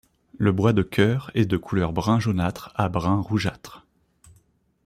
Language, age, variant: French, 30-39, Français de métropole